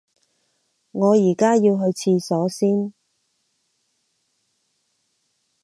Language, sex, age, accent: Cantonese, female, 30-39, 广州音